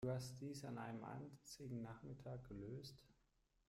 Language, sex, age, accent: German, male, 30-39, Deutschland Deutsch